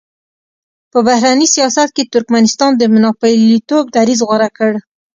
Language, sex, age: Pashto, female, 19-29